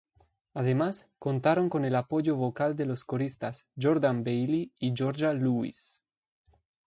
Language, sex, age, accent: Spanish, male, 19-29, España: Centro-Sur peninsular (Madrid, Toledo, Castilla-La Mancha)